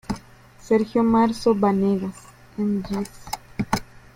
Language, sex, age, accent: Spanish, female, 19-29, México